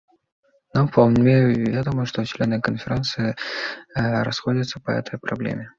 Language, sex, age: Russian, male, 19-29